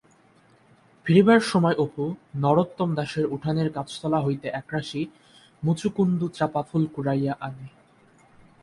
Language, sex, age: Bengali, male, 19-29